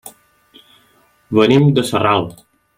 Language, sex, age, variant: Catalan, male, 19-29, Central